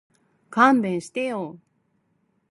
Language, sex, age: Japanese, female, 40-49